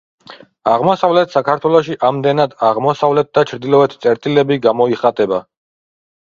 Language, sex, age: Georgian, male, 30-39